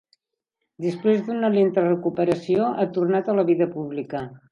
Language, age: Catalan, 70-79